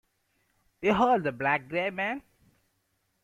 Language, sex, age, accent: English, male, 19-29, India and South Asia (India, Pakistan, Sri Lanka)